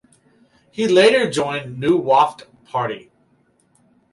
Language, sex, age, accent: English, male, 50-59, United States English